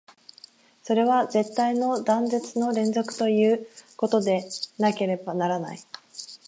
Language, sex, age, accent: Japanese, female, 19-29, 関東